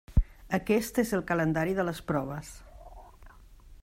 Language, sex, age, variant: Catalan, female, 50-59, Central